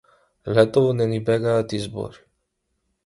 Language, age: Macedonian, 19-29